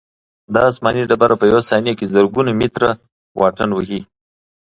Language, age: Pashto, 40-49